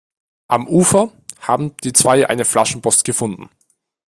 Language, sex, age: German, male, under 19